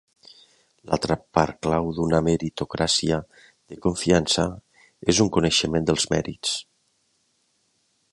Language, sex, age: Catalan, male, 40-49